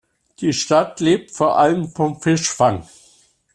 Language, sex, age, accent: German, male, 60-69, Deutschland Deutsch